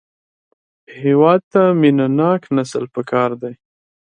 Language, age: Pashto, 19-29